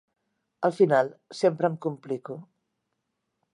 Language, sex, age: Catalan, female, 60-69